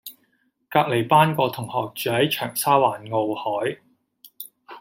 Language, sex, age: Cantonese, male, 30-39